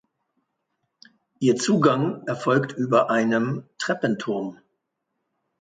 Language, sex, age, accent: German, male, 50-59, Deutschland Deutsch